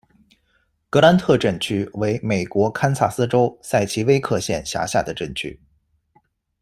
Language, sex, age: Chinese, male, 19-29